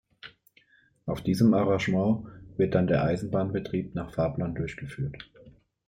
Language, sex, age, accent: German, male, 30-39, Deutschland Deutsch